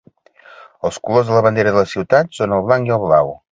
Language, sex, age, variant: Catalan, male, 50-59, Central